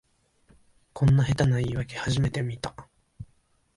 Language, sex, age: Japanese, male, 19-29